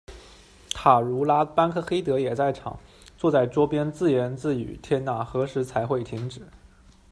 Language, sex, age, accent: Chinese, male, 19-29, 出生地：浙江省